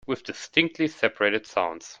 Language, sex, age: English, male, 19-29